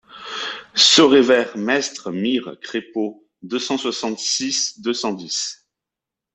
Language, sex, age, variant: French, male, 30-39, Français de métropole